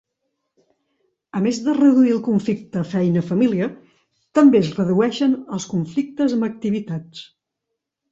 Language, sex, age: Catalan, female, 50-59